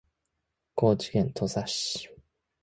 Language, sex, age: Japanese, male, 19-29